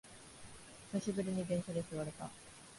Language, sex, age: Japanese, female, 19-29